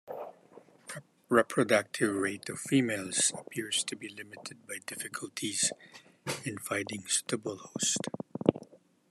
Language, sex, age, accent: English, male, 50-59, Filipino